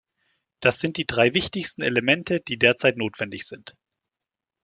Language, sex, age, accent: German, male, 19-29, Deutschland Deutsch